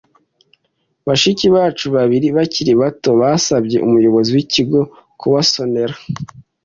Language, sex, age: Kinyarwanda, male, 19-29